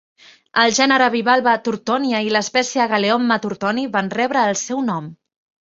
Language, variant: Catalan, Central